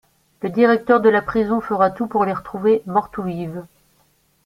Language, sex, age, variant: French, female, 40-49, Français de métropole